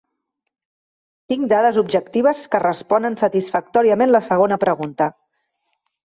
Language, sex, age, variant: Catalan, female, 30-39, Central